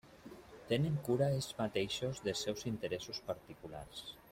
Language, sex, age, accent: Catalan, male, 40-49, valencià